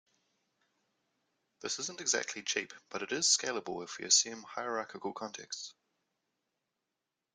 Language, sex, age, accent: English, male, 19-29, New Zealand English